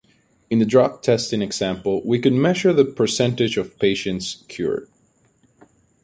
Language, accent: English, United States English